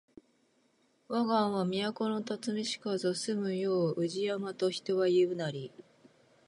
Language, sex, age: Japanese, female, 50-59